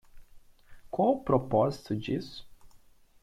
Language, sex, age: Portuguese, male, 30-39